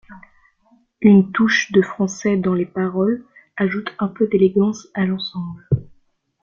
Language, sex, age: French, female, under 19